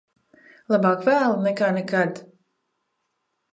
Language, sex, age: Latvian, female, 50-59